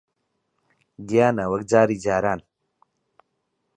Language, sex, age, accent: Central Kurdish, male, 30-39, سۆرانی